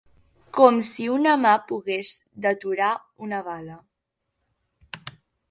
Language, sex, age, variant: Catalan, female, under 19, Central